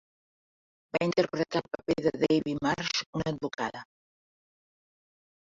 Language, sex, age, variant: Catalan, female, 70-79, Central